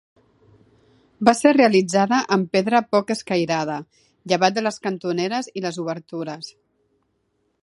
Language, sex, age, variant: Catalan, female, 40-49, Central